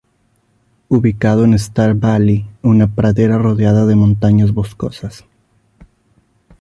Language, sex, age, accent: Spanish, male, 19-29, México